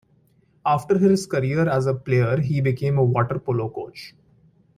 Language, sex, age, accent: English, male, 19-29, India and South Asia (India, Pakistan, Sri Lanka)